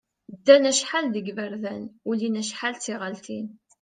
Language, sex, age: Kabyle, female, 40-49